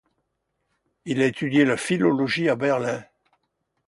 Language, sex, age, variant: French, male, 80-89, Français de métropole